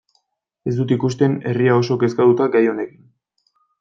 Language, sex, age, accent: Basque, male, 19-29, Erdialdekoa edo Nafarra (Gipuzkoa, Nafarroa)